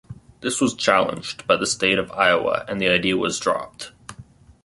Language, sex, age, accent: English, male, 19-29, United States English